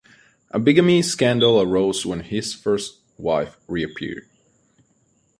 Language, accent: English, United States English